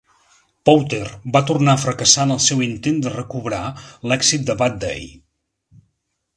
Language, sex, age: Catalan, male, 40-49